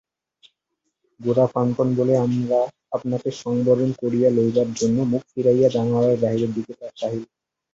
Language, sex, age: Bengali, male, 19-29